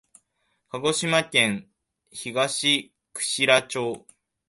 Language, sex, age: Japanese, male, under 19